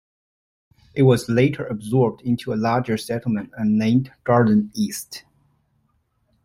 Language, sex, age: English, male, 40-49